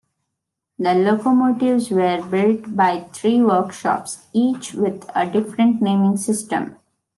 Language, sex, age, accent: English, female, 19-29, India and South Asia (India, Pakistan, Sri Lanka)